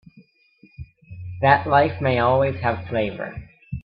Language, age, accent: English, 19-29, United States English